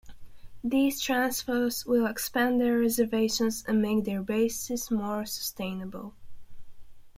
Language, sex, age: English, female, 19-29